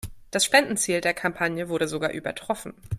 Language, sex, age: German, female, 30-39